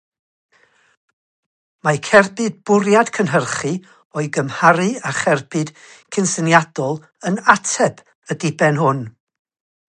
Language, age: Welsh, 60-69